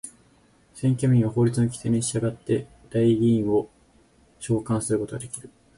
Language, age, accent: Japanese, 19-29, 標準語